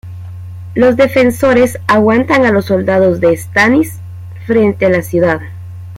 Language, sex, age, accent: Spanish, female, 30-39, América central